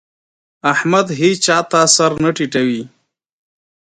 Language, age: Pashto, 19-29